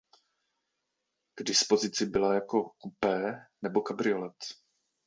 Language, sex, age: Czech, male, 30-39